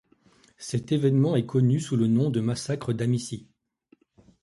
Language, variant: French, Français de métropole